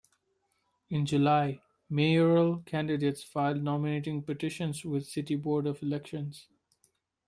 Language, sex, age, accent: English, male, 19-29, India and South Asia (India, Pakistan, Sri Lanka)